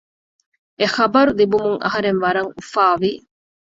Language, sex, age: Divehi, female, 30-39